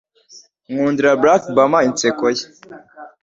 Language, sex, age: Kinyarwanda, male, under 19